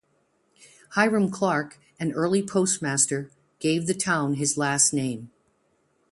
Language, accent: English, United States English